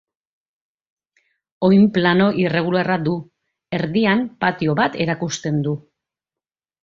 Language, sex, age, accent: Basque, female, 40-49, Mendebalekoa (Araba, Bizkaia, Gipuzkoako mendebaleko herri batzuk)